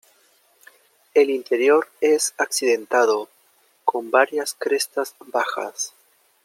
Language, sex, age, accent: Spanish, male, 19-29, Andino-Pacífico: Colombia, Perú, Ecuador, oeste de Bolivia y Venezuela andina